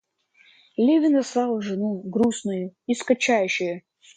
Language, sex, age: Russian, male, under 19